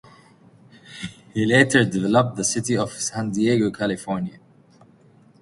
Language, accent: English, United States English